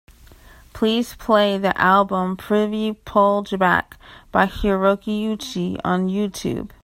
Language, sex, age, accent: English, female, 19-29, United States English